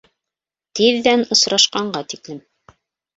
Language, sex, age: Bashkir, female, 40-49